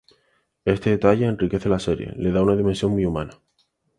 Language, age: Spanish, 19-29